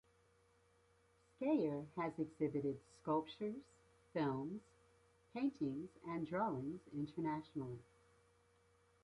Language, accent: English, United States English